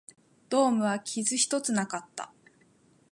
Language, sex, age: Japanese, female, 19-29